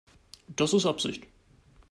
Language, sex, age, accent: German, male, 19-29, Deutschland Deutsch